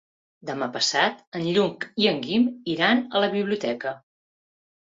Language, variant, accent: Catalan, Central, central